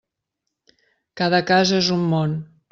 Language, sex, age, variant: Catalan, female, 50-59, Central